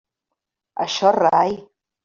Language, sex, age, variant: Catalan, female, 50-59, Central